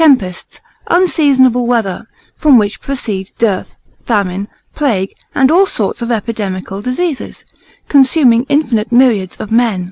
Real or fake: real